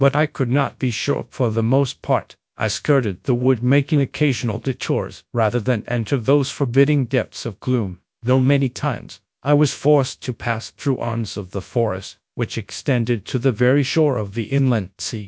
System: TTS, GradTTS